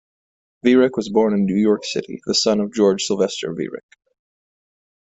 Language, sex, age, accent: English, male, 19-29, United States English